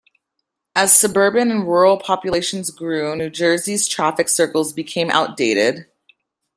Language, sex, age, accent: English, female, 19-29, United States English